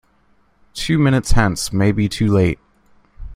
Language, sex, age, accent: English, male, 19-29, United States English